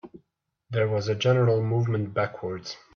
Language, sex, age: English, male, 19-29